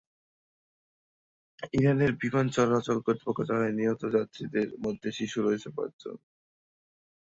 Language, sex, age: Bengali, male, 19-29